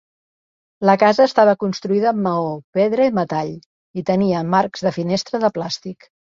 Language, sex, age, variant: Catalan, female, 60-69, Central